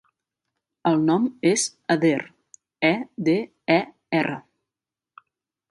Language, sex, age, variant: Catalan, female, 30-39, Central